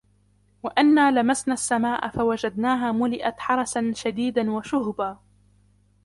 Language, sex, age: Arabic, female, under 19